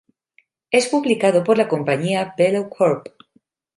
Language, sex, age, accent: Spanish, female, 40-49, España: Norte peninsular (Asturias, Castilla y León, Cantabria, País Vasco, Navarra, Aragón, La Rioja, Guadalajara, Cuenca)